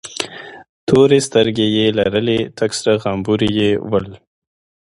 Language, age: Pashto, 30-39